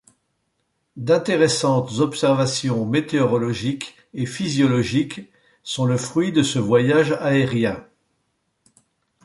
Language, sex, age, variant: French, male, 60-69, Français de métropole